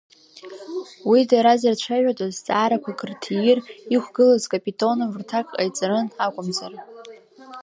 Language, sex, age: Abkhazian, female, under 19